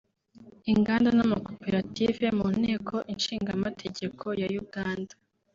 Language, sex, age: Kinyarwanda, female, 19-29